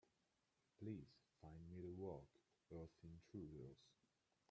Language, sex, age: English, male, 19-29